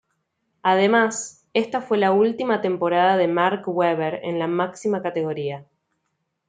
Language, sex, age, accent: Spanish, female, 19-29, Rioplatense: Argentina, Uruguay, este de Bolivia, Paraguay